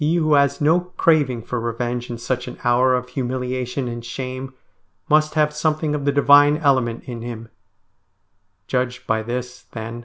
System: none